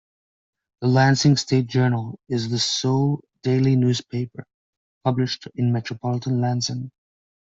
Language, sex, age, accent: English, male, 19-29, United States English